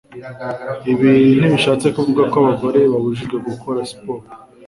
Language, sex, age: Kinyarwanda, male, 19-29